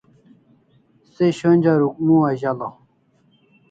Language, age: Kalasha, 40-49